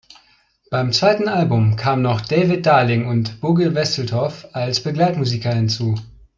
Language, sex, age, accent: German, male, 19-29, Deutschland Deutsch